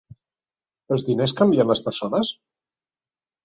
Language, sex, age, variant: Catalan, male, 40-49, Central